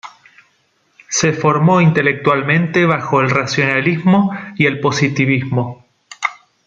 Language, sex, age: Spanish, male, 30-39